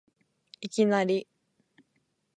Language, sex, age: Japanese, female, 19-29